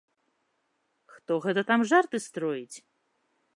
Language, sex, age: Belarusian, female, 30-39